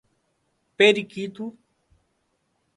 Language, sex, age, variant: Portuguese, male, 30-39, Portuguese (Brasil)